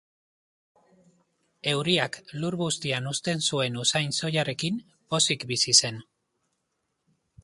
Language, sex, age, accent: Basque, male, 40-49, Mendebalekoa (Araba, Bizkaia, Gipuzkoako mendebaleko herri batzuk)